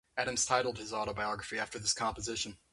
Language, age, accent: English, 19-29, United States English